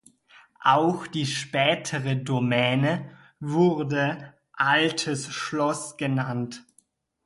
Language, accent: German, Deutschland Deutsch